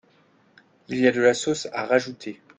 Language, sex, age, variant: French, male, 30-39, Français de métropole